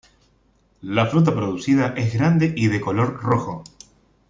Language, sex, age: Spanish, male, 19-29